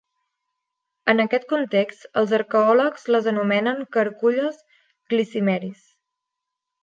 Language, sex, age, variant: Catalan, female, 19-29, Central